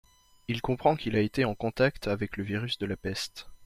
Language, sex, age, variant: French, male, 19-29, Français de métropole